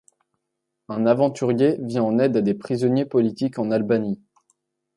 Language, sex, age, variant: French, male, under 19, Français de métropole